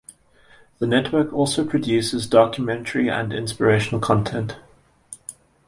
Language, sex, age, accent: English, male, 19-29, Southern African (South Africa, Zimbabwe, Namibia)